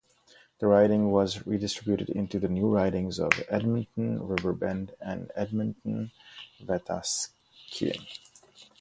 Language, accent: English, India and South Asia (India, Pakistan, Sri Lanka)